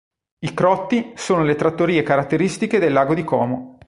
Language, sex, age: Italian, male, 40-49